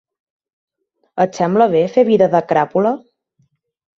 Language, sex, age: Catalan, female, 19-29